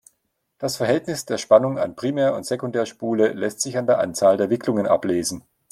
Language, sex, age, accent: German, male, 40-49, Deutschland Deutsch